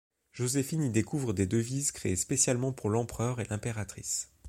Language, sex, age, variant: French, male, 30-39, Français de métropole